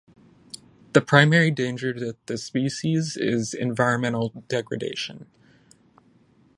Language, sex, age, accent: English, male, 19-29, United States English